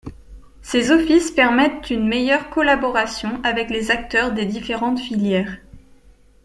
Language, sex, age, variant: French, female, 19-29, Français de métropole